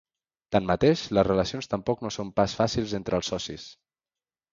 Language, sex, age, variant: Catalan, male, 19-29, Central